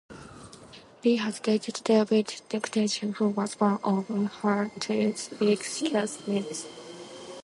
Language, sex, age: English, female, 19-29